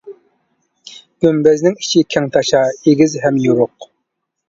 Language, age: Uyghur, 19-29